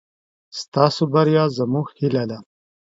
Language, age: Pashto, 40-49